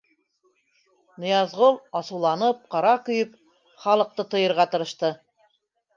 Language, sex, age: Bashkir, female, 60-69